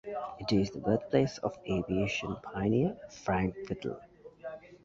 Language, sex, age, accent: English, male, 19-29, England English